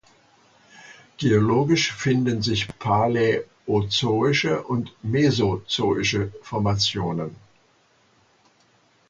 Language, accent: German, Deutschland Deutsch